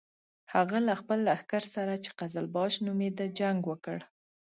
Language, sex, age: Pashto, female, 19-29